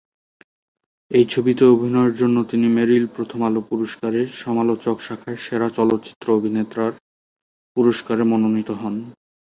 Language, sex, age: Bengali, male, 30-39